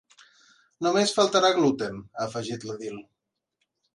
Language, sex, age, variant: Catalan, male, 30-39, Central